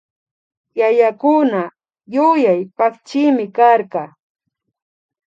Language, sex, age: Imbabura Highland Quichua, female, 30-39